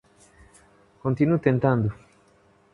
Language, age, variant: Portuguese, 40-49, Portuguese (Portugal)